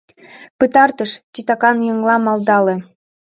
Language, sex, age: Mari, female, 19-29